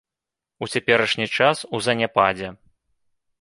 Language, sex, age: Belarusian, male, 30-39